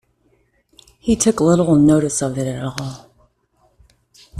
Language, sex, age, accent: English, female, 40-49, United States English